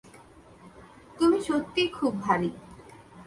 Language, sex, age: Bengali, female, 19-29